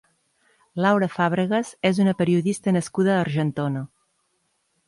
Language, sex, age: Catalan, male, 40-49